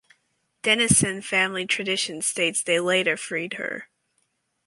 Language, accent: English, Canadian English